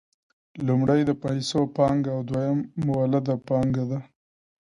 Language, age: Pashto, 19-29